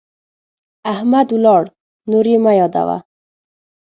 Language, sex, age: Pashto, female, 19-29